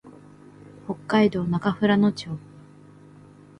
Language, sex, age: Japanese, female, 19-29